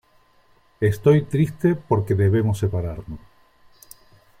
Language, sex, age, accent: Spanish, male, 60-69, España: Islas Canarias